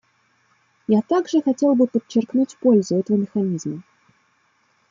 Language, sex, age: Russian, female, 30-39